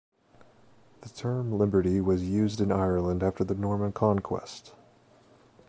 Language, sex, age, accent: English, male, 19-29, United States English